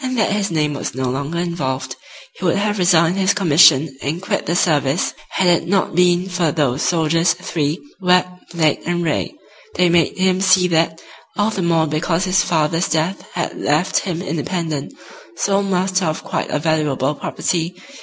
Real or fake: real